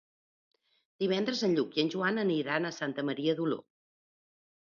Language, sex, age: Catalan, female, 40-49